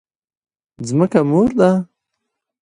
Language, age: Pashto, 19-29